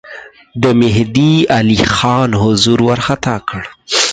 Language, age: Pashto, 19-29